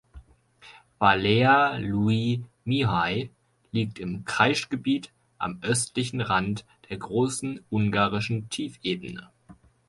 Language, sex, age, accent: German, male, 19-29, Deutschland Deutsch